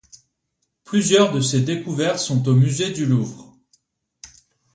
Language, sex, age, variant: French, male, 30-39, Français de métropole